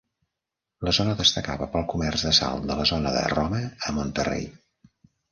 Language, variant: Catalan, Central